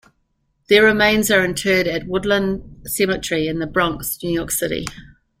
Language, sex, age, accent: English, female, 60-69, New Zealand English